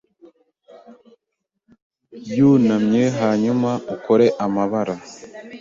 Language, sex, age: Kinyarwanda, male, 19-29